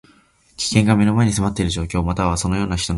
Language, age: Japanese, under 19